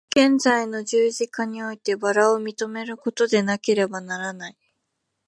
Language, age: Japanese, 19-29